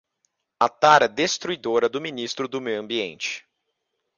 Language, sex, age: Portuguese, male, 19-29